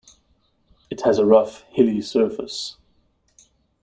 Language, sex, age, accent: English, male, 30-39, Southern African (South Africa, Zimbabwe, Namibia)